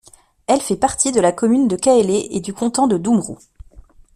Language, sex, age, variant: French, female, 19-29, Français de métropole